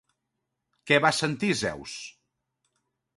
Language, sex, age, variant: Catalan, male, 50-59, Central